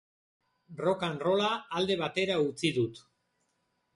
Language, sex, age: Basque, male, 40-49